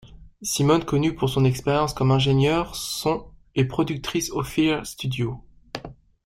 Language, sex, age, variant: French, male, 19-29, Français de métropole